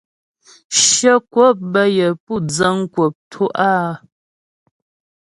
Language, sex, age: Ghomala, female, 30-39